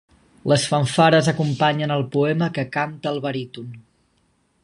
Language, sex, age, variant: Catalan, male, 19-29, Nord-Occidental